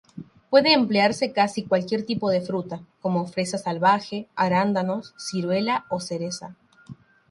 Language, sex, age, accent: Spanish, female, 19-29, Rioplatense: Argentina, Uruguay, este de Bolivia, Paraguay